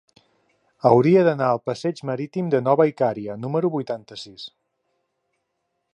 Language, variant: Catalan, Central